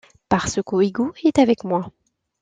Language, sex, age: French, female, 30-39